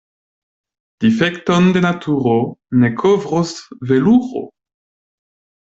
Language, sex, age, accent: Esperanto, male, 19-29, Internacia